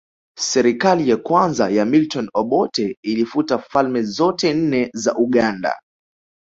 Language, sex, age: Swahili, male, 19-29